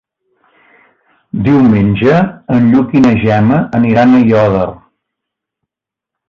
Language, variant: Catalan, Central